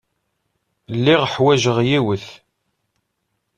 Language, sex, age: Kabyle, male, 19-29